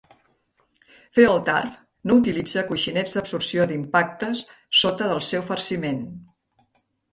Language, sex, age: Catalan, female, 60-69